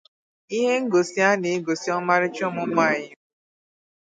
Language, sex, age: Igbo, female, 19-29